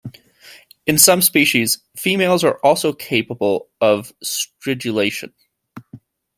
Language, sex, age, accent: English, male, 30-39, United States English